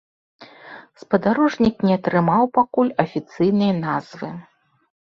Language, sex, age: Belarusian, female, 50-59